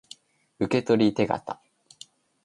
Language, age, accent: Japanese, 19-29, 標準語